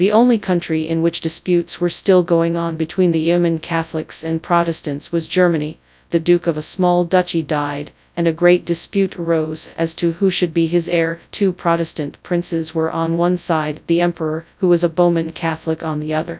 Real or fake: fake